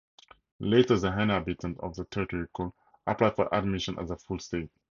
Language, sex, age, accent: English, male, 30-39, Southern African (South Africa, Zimbabwe, Namibia)